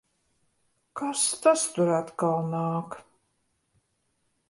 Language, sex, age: Latvian, female, 50-59